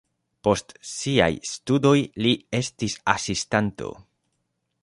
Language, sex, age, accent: Esperanto, male, 19-29, Internacia